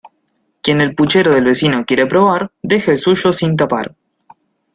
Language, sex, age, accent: Spanish, male, 19-29, Rioplatense: Argentina, Uruguay, este de Bolivia, Paraguay